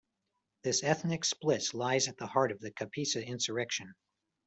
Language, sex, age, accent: English, male, 40-49, United States English